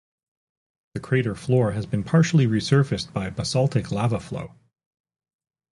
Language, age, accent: English, 40-49, Canadian English